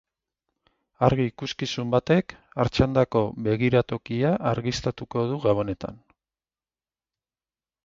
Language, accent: Basque, Mendebalekoa (Araba, Bizkaia, Gipuzkoako mendebaleko herri batzuk)